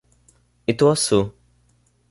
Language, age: Portuguese, under 19